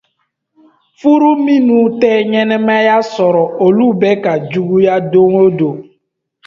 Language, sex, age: Dyula, male, 19-29